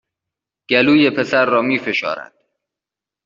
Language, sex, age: Persian, male, 30-39